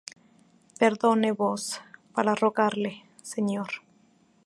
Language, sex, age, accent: Spanish, female, 30-39, México